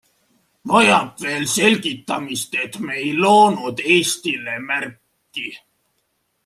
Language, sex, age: Estonian, male, 19-29